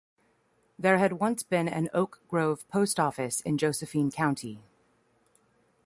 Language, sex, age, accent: English, female, 30-39, United States English